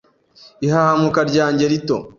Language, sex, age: Kinyarwanda, male, 19-29